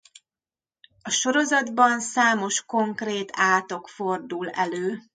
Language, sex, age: Hungarian, female, 30-39